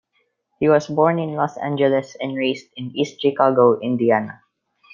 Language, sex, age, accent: English, male, under 19, Filipino